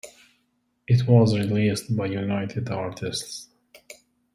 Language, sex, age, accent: English, male, 30-39, United States English